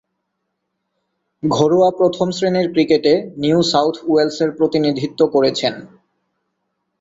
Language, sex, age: Bengali, male, 19-29